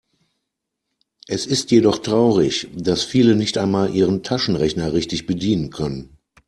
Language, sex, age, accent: German, male, 40-49, Deutschland Deutsch